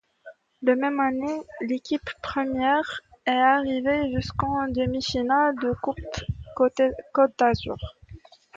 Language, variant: French, Français de métropole